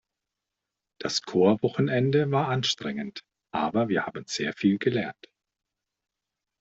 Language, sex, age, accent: German, male, 40-49, Deutschland Deutsch